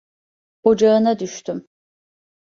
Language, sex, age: Turkish, female, 50-59